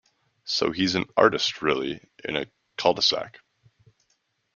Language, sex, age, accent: English, male, 19-29, Canadian English